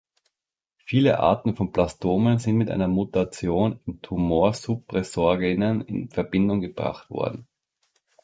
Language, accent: German, Österreichisches Deutsch